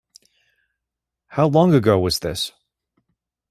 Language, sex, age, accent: English, male, 40-49, United States English